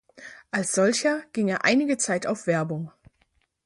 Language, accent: German, Deutschland Deutsch